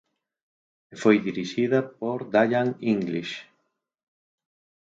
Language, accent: Galician, Central (gheada); Normativo (estándar)